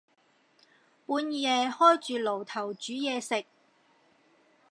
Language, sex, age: Cantonese, female, 40-49